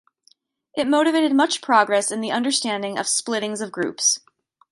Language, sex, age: English, female, 30-39